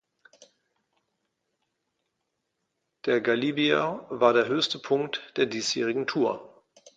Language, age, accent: German, 50-59, Deutschland Deutsch